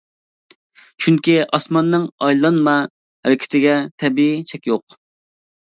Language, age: Uyghur, 19-29